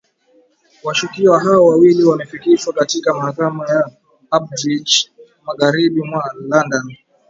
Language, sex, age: Swahili, male, 19-29